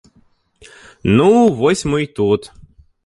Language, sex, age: Belarusian, male, 19-29